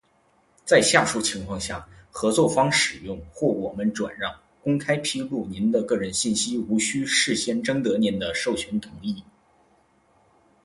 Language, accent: Chinese, 出生地：吉林省